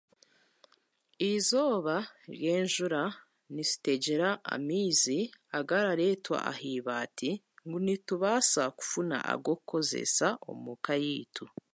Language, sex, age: Chiga, female, 30-39